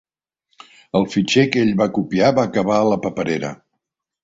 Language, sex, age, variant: Catalan, male, 70-79, Central